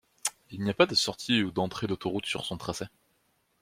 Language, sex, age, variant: French, male, 19-29, Français de métropole